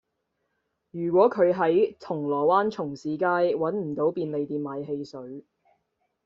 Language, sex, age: Cantonese, female, 19-29